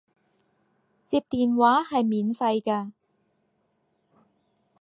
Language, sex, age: Cantonese, female, 19-29